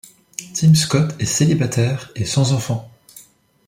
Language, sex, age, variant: French, male, 19-29, Français de métropole